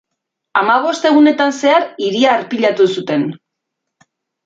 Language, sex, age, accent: Basque, female, 40-49, Erdialdekoa edo Nafarra (Gipuzkoa, Nafarroa)